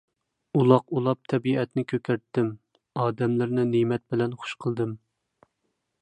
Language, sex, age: Uyghur, male, 19-29